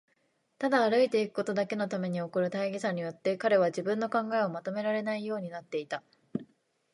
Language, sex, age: Japanese, female, 19-29